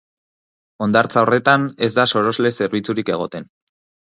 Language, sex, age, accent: Basque, male, 19-29, Erdialdekoa edo Nafarra (Gipuzkoa, Nafarroa)